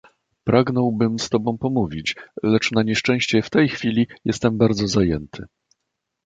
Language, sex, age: Polish, male, 50-59